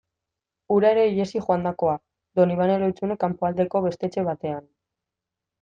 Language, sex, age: Basque, female, 19-29